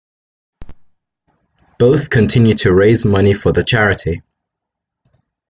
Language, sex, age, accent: English, male, 19-29, England English